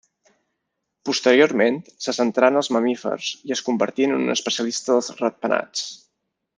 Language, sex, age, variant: Catalan, male, 30-39, Balear